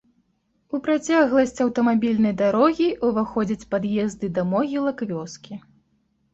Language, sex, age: Belarusian, female, 19-29